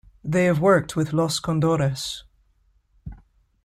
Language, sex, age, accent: English, female, 30-39, United States English